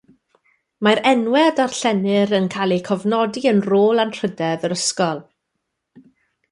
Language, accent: Welsh, Y Deyrnas Unedig Cymraeg